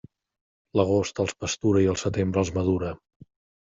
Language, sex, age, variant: Catalan, male, 50-59, Central